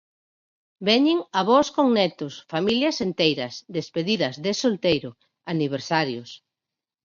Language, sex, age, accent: Galician, female, 40-49, Normativo (estándar)